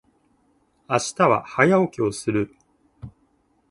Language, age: Japanese, 19-29